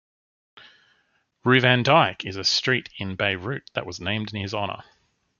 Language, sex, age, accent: English, male, 30-39, Australian English